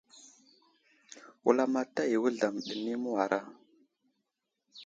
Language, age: Wuzlam, 19-29